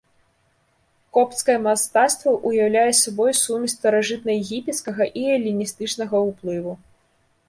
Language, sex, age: Belarusian, female, 19-29